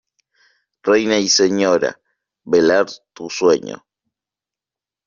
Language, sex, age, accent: Spanish, male, 19-29, Rioplatense: Argentina, Uruguay, este de Bolivia, Paraguay